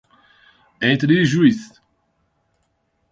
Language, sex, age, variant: Portuguese, male, 40-49, Portuguese (Brasil)